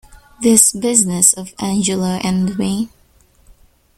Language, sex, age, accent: English, female, under 19, England English